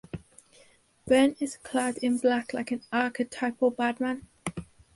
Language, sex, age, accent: English, female, under 19, England English